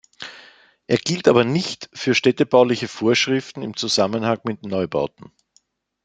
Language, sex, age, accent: German, male, 50-59, Österreichisches Deutsch